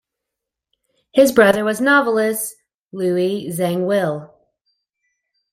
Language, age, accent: English, 30-39, United States English